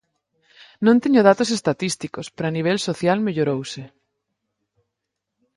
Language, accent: Galician, Normativo (estándar)